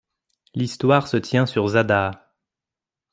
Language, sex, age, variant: French, male, 19-29, Français de métropole